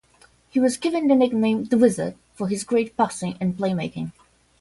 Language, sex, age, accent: English, female, 19-29, United States English; England English